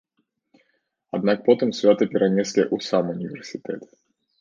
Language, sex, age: Belarusian, male, 19-29